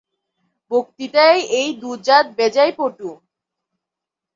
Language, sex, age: Bengali, female, 19-29